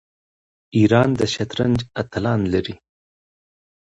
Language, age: Pashto, 30-39